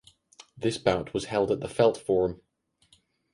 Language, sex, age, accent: English, male, under 19, England English